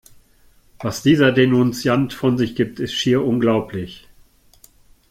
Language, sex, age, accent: German, male, 60-69, Deutschland Deutsch